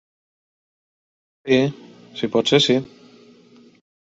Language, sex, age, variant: Catalan, male, 40-49, Central